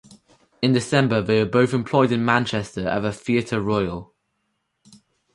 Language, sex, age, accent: English, male, under 19, England English